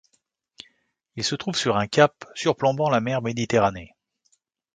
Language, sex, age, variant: French, male, 50-59, Français de métropole